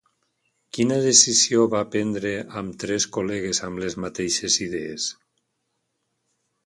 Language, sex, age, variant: Catalan, male, 60-69, Valencià central